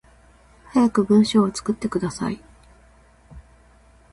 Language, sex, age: Japanese, female, 30-39